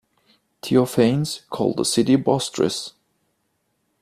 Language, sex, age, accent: English, male, 19-29, United States English